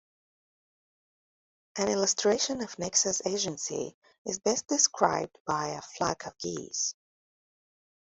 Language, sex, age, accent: English, female, 30-39, United States English